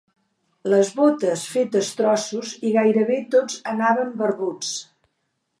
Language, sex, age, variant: Catalan, female, 70-79, Central